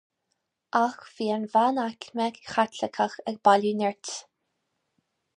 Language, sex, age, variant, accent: Irish, female, 19-29, Gaeilge Uladh, Cainteoir líofa, ní ó dhúchas